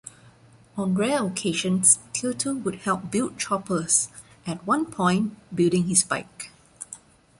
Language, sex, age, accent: English, female, 30-39, Malaysian English